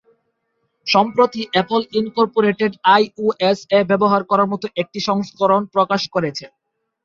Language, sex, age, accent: Bengali, male, 19-29, Bangladeshi; শুদ্ধ বাংলা